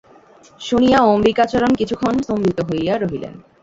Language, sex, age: Bengali, female, 19-29